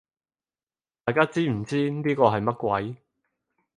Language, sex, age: Cantonese, male, 30-39